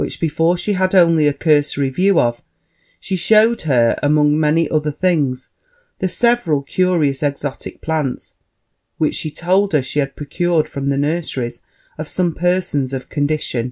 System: none